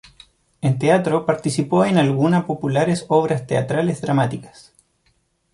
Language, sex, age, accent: Spanish, male, 30-39, Chileno: Chile, Cuyo